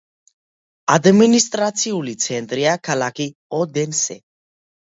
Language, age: Georgian, 19-29